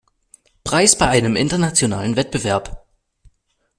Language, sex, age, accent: German, male, under 19, Deutschland Deutsch